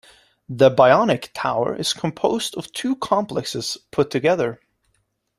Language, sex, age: English, male, 19-29